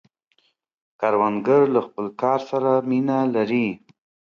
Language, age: Pashto, 30-39